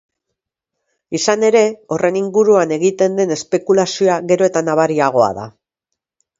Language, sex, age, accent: Basque, female, 40-49, Mendebalekoa (Araba, Bizkaia, Gipuzkoako mendebaleko herri batzuk)